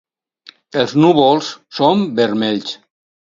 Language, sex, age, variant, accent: Catalan, male, 50-59, Valencià meridional, valencià